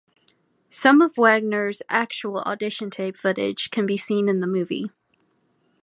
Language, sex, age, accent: English, female, under 19, United States English